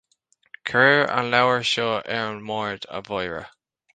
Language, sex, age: Irish, male, 19-29